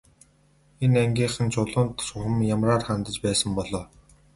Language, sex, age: Mongolian, male, 19-29